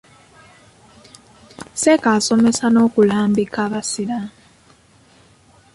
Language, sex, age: Ganda, female, 19-29